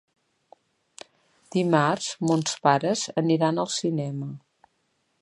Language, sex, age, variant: Catalan, female, 50-59, Central